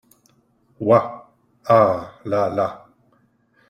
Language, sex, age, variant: French, male, 19-29, Français de métropole